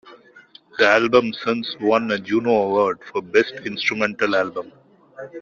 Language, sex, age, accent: English, male, 40-49, India and South Asia (India, Pakistan, Sri Lanka)